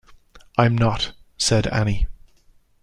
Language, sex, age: English, male, 30-39